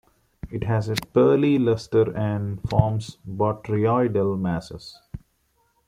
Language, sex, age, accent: English, male, 19-29, India and South Asia (India, Pakistan, Sri Lanka)